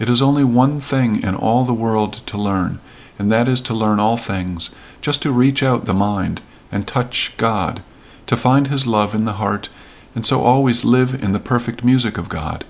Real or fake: real